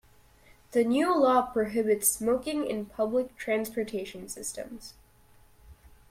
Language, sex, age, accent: English, female, under 19, United States English